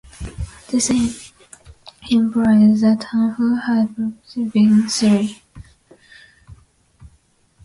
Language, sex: English, female